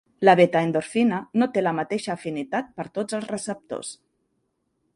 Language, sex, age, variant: Catalan, female, 40-49, Central